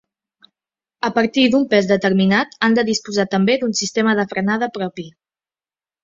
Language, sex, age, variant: Catalan, female, 19-29, Central